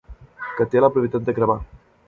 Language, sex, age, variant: Catalan, male, 19-29, Central